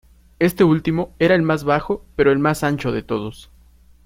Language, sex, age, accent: Spanish, male, 19-29, México